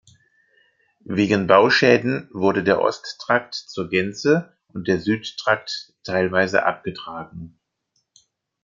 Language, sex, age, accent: German, male, 50-59, Deutschland Deutsch